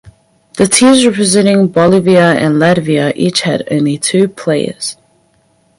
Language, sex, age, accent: English, female, 19-29, New Zealand English